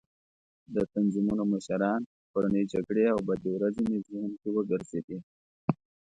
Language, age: Pashto, 30-39